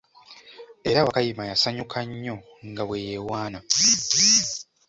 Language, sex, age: Ganda, male, 19-29